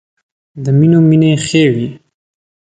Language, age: Pashto, 19-29